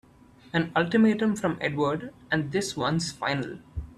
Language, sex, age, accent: English, male, 19-29, India and South Asia (India, Pakistan, Sri Lanka)